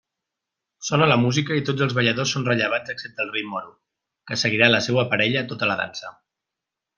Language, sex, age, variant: Catalan, male, 30-39, Central